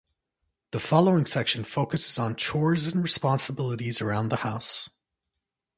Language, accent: English, Canadian English